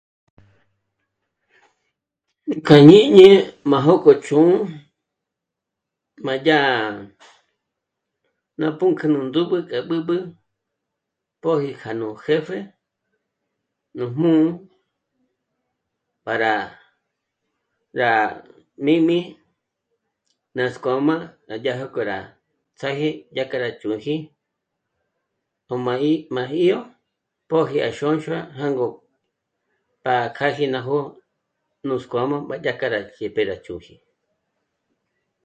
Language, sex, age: Michoacán Mazahua, female, 60-69